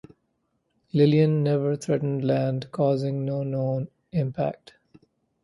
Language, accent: English, India and South Asia (India, Pakistan, Sri Lanka)